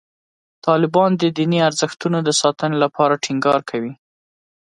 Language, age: Pashto, 30-39